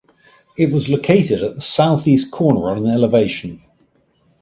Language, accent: English, England English